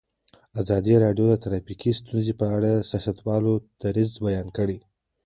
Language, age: Pashto, under 19